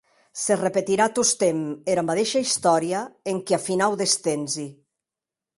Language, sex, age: Occitan, female, 60-69